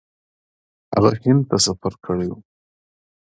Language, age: Pashto, 30-39